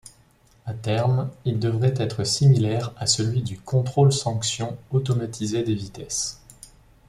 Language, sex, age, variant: French, male, 19-29, Français de métropole